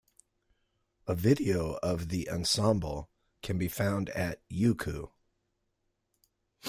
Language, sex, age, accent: English, male, 50-59, United States English